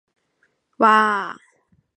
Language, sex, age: Japanese, female, under 19